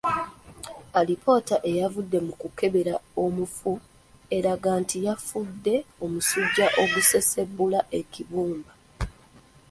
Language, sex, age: Ganda, female, 19-29